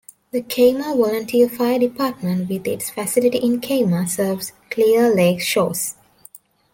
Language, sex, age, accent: English, female, 19-29, India and South Asia (India, Pakistan, Sri Lanka)